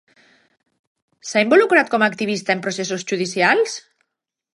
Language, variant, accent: Catalan, Valencià central, apitxat